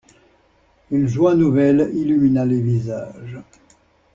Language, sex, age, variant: French, male, 60-69, Français de métropole